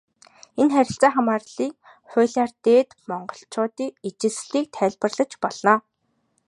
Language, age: Mongolian, 19-29